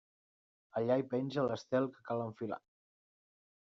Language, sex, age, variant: Catalan, male, 19-29, Central